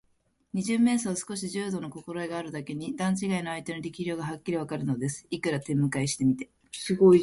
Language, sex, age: Japanese, female, under 19